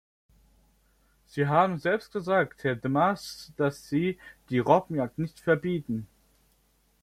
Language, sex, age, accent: German, male, under 19, Deutschland Deutsch